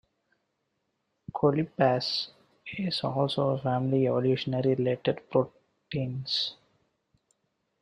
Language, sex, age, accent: English, male, 19-29, India and South Asia (India, Pakistan, Sri Lanka)